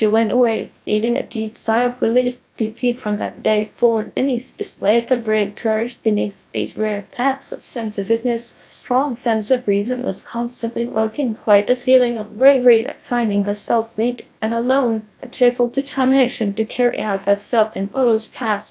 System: TTS, GlowTTS